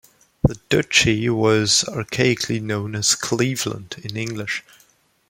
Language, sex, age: English, male, 19-29